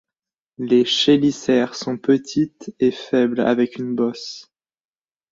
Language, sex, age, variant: French, male, 19-29, Français de métropole